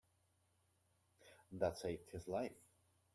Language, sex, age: English, male, 40-49